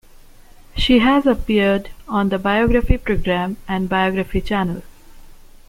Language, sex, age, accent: English, female, 19-29, India and South Asia (India, Pakistan, Sri Lanka)